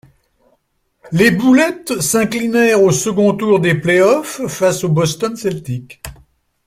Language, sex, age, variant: French, male, 70-79, Français de métropole